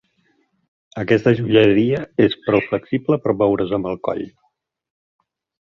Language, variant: Catalan, Central